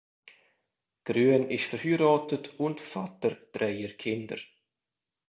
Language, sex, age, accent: German, male, 30-39, Schweizerdeutsch